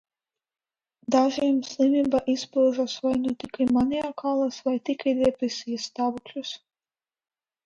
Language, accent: Latvian, Krievu